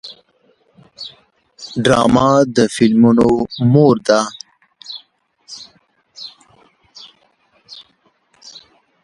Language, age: Pashto, 30-39